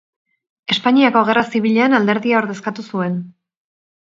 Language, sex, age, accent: Basque, female, 30-39, Erdialdekoa edo Nafarra (Gipuzkoa, Nafarroa)